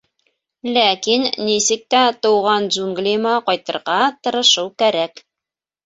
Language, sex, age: Bashkir, female, 40-49